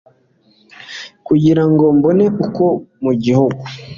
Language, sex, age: Kinyarwanda, male, 19-29